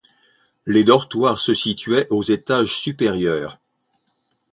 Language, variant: French, Français de métropole